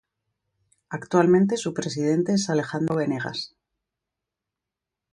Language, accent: Spanish, España: Centro-Sur peninsular (Madrid, Toledo, Castilla-La Mancha)